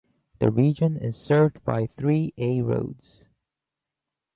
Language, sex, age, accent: English, male, 30-39, United States English